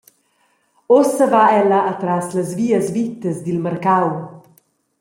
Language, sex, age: Romansh, female, 40-49